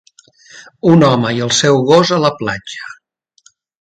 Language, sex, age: Catalan, male, 60-69